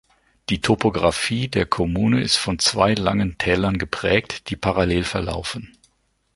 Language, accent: German, Deutschland Deutsch